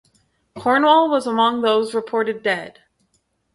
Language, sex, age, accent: English, female, 30-39, Canadian English